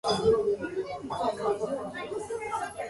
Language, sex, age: English, female, 19-29